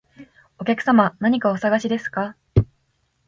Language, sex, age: Japanese, female, 19-29